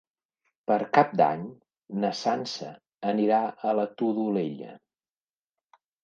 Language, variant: Catalan, Central